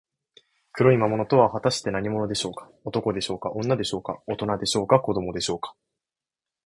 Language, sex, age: Japanese, male, 19-29